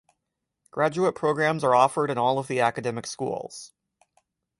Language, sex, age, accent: English, male, 30-39, United States English